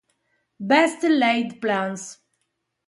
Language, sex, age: Italian, female, 50-59